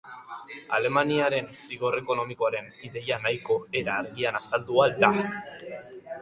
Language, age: Basque, under 19